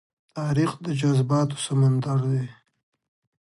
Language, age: Pashto, 30-39